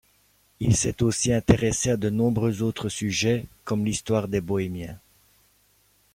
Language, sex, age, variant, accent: French, male, 50-59, Français d'Europe, Français de Belgique